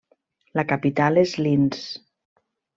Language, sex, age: Catalan, female, 40-49